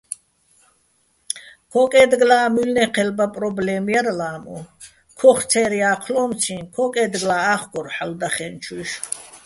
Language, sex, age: Bats, female, 60-69